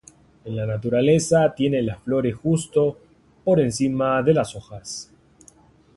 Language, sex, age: Spanish, male, 19-29